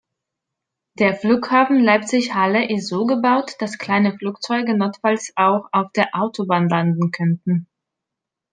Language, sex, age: German, female, 30-39